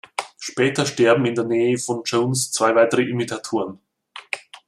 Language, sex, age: German, male, 40-49